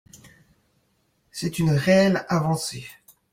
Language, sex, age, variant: French, male, 40-49, Français de métropole